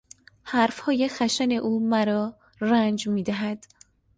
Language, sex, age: Persian, female, 19-29